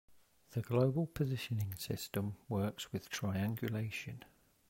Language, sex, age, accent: English, male, 40-49, England English